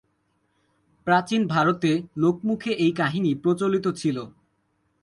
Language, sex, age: Bengali, male, under 19